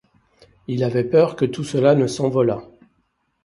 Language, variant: French, Français de métropole